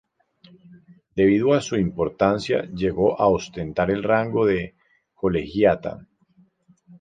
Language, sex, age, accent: Spanish, male, 40-49, Andino-Pacífico: Colombia, Perú, Ecuador, oeste de Bolivia y Venezuela andina